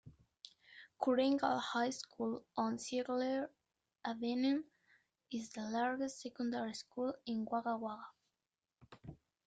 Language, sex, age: English, female, under 19